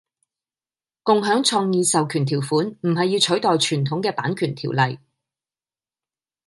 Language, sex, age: Cantonese, female, 40-49